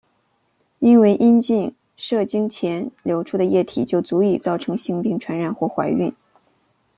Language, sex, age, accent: Chinese, female, 30-39, 出生地：吉林省